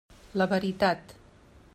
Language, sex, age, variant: Catalan, female, 60-69, Central